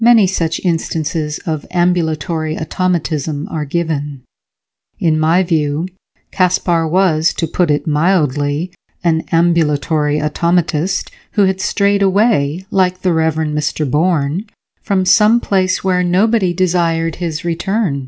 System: none